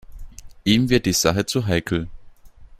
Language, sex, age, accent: German, male, 19-29, Österreichisches Deutsch